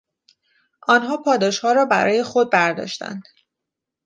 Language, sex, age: Persian, female, 30-39